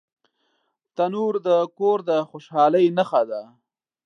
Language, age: Pashto, 30-39